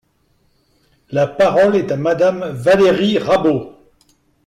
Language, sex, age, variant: French, male, 40-49, Français de métropole